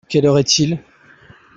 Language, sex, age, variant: French, male, 30-39, Français de métropole